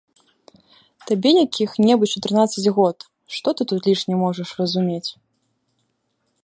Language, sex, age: Belarusian, female, 19-29